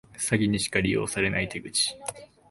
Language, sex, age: Japanese, male, 19-29